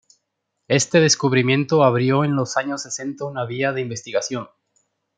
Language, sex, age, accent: Spanish, male, 19-29, Rioplatense: Argentina, Uruguay, este de Bolivia, Paraguay